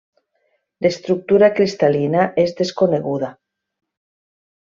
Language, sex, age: Catalan, female, 50-59